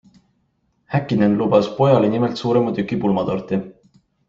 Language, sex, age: Estonian, male, 19-29